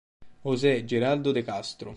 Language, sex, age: Italian, male, 19-29